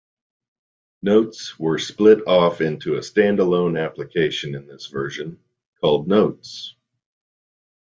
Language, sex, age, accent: English, male, 40-49, United States English